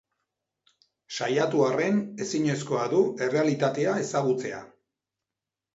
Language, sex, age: Basque, male, 50-59